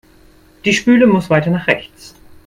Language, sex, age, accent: German, male, 19-29, Deutschland Deutsch